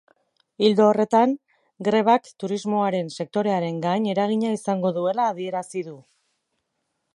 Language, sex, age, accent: Basque, female, 40-49, Erdialdekoa edo Nafarra (Gipuzkoa, Nafarroa)